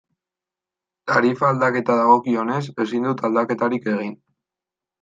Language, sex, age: Basque, male, 19-29